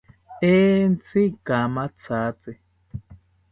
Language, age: South Ucayali Ashéninka, 30-39